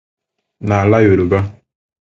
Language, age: Igbo, 19-29